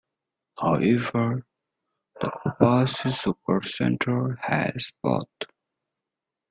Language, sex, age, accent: English, male, 19-29, United States English